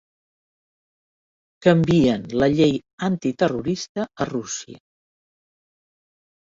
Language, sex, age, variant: Catalan, female, 60-69, Central